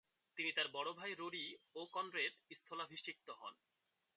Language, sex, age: Bengali, male, 19-29